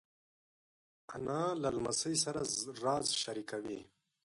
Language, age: Pashto, 19-29